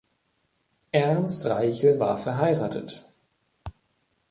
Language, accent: German, Deutschland Deutsch